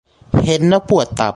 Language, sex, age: Thai, male, 19-29